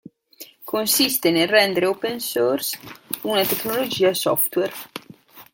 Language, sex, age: Italian, female, 19-29